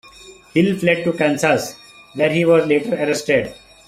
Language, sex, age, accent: English, male, 30-39, India and South Asia (India, Pakistan, Sri Lanka)